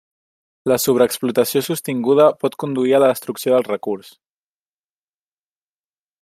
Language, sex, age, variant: Catalan, male, under 19, Central